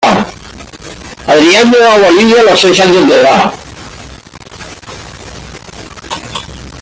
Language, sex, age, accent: Spanish, male, 60-69, España: Centro-Sur peninsular (Madrid, Toledo, Castilla-La Mancha)